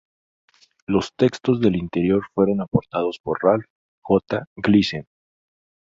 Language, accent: Spanish, México